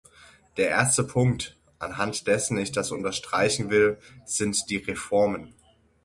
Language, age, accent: German, 30-39, Deutschland Deutsch